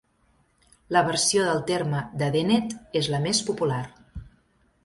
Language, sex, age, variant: Catalan, female, 40-49, Central